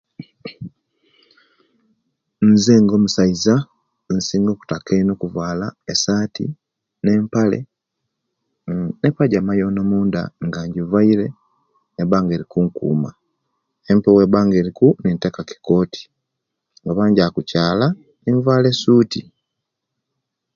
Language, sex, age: Kenyi, male, 40-49